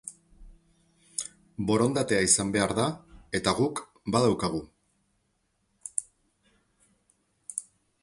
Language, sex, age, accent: Basque, male, 50-59, Mendebalekoa (Araba, Bizkaia, Gipuzkoako mendebaleko herri batzuk)